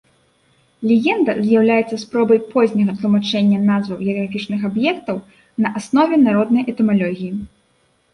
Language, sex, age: Belarusian, female, 19-29